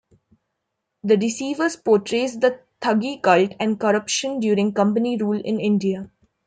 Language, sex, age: English, female, 19-29